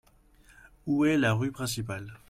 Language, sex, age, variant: French, male, 30-39, Français de métropole